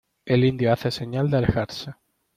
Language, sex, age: Spanish, male, 19-29